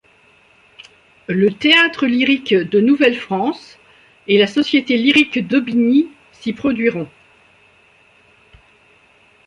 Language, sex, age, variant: French, female, 60-69, Français de métropole